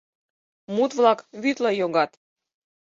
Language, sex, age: Mari, female, 19-29